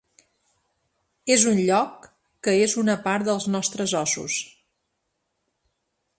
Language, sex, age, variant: Catalan, female, 40-49, Central